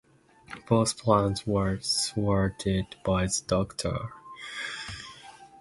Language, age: English, under 19